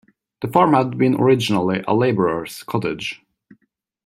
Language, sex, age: English, male, 19-29